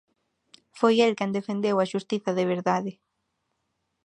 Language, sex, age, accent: Galician, female, 19-29, Oriental (común en zona oriental)